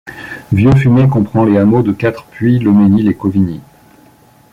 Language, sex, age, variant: French, male, 30-39, Français de métropole